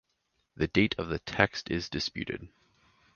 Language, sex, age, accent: English, male, 19-29, United States English